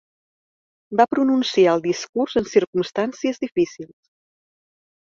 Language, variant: Catalan, Central